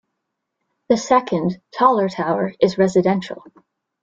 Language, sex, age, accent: English, female, 30-39, United States English